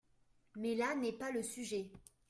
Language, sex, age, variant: French, male, 30-39, Français de métropole